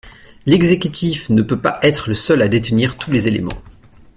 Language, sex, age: French, male, 19-29